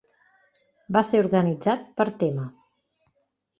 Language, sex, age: Catalan, female, 40-49